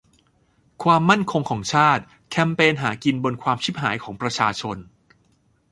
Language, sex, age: Thai, male, 40-49